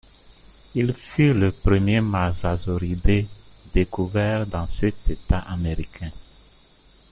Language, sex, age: French, male, 40-49